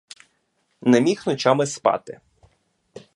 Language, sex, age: Ukrainian, male, 30-39